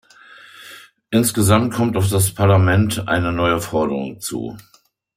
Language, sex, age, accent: German, male, 50-59, Deutschland Deutsch